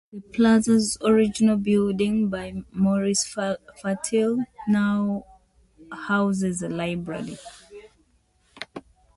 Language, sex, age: English, female, 30-39